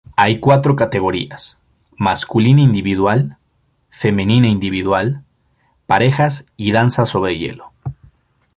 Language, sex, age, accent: Spanish, male, 19-29, México